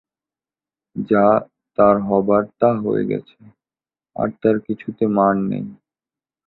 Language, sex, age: Bengali, male, 19-29